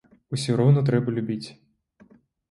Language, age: Belarusian, 19-29